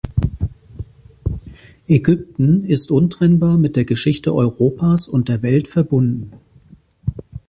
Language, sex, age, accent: German, male, 40-49, Deutschland Deutsch